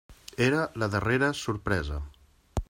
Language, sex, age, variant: Catalan, male, 40-49, Central